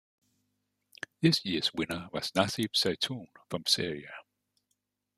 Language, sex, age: English, male, 40-49